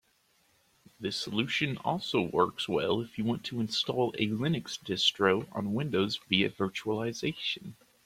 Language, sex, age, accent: English, male, 30-39, United States English